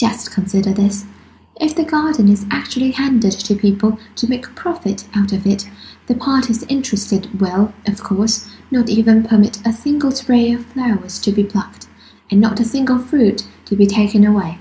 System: none